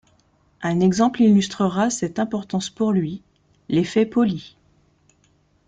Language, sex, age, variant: French, female, 30-39, Français de métropole